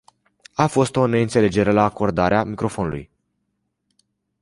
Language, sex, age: Romanian, male, 19-29